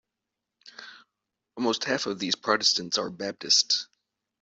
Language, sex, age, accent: English, male, 40-49, United States English